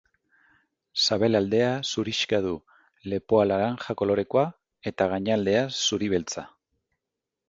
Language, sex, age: Basque, male, 40-49